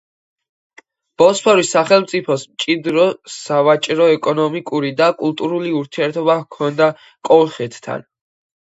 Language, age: Georgian, under 19